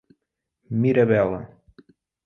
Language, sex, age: Portuguese, male, 30-39